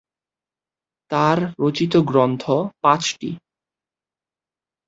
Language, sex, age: Bengali, male, 19-29